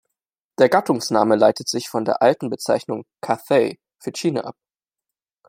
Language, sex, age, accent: German, male, 19-29, Deutschland Deutsch